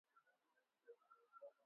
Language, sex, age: Swahili, male, 19-29